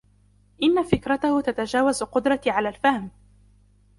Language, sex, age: Arabic, female, under 19